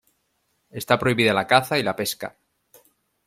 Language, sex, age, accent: Spanish, male, 40-49, España: Norte peninsular (Asturias, Castilla y León, Cantabria, País Vasco, Navarra, Aragón, La Rioja, Guadalajara, Cuenca)